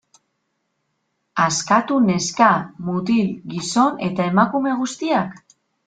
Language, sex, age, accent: Basque, female, 19-29, Mendebalekoa (Araba, Bizkaia, Gipuzkoako mendebaleko herri batzuk)